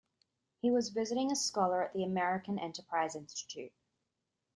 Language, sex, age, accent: English, female, 19-29, Australian English